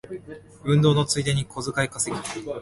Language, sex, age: Japanese, male, 19-29